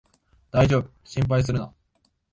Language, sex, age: Japanese, male, 19-29